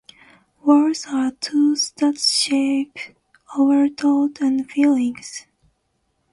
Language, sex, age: Japanese, female, 19-29